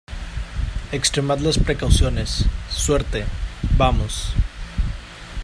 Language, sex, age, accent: Spanish, male, 19-29, México